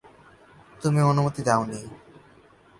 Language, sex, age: Bengali, male, 19-29